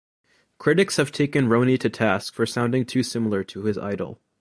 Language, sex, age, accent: English, male, 19-29, United States English